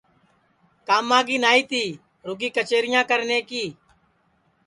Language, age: Sansi, 19-29